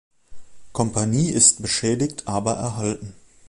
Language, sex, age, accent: German, male, 19-29, Deutschland Deutsch